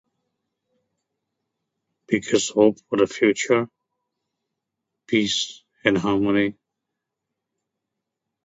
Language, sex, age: English, male, 70-79